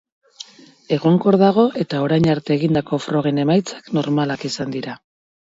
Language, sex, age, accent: Basque, female, 40-49, Mendebalekoa (Araba, Bizkaia, Gipuzkoako mendebaleko herri batzuk)